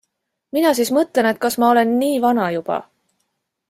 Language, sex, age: Estonian, female, 40-49